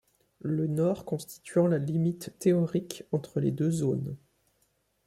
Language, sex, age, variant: French, male, 19-29, Français de métropole